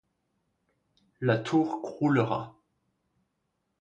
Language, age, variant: French, 19-29, Français de métropole